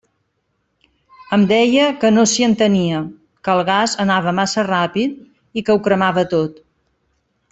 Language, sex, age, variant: Catalan, female, 50-59, Central